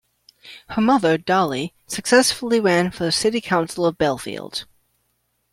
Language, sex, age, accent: English, male, 19-29, United States English